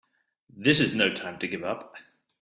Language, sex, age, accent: English, male, 30-39, Australian English